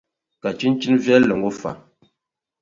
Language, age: Dagbani, 30-39